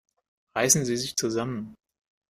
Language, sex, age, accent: German, male, 30-39, Deutschland Deutsch